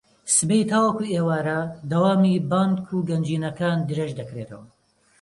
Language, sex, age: Central Kurdish, male, 30-39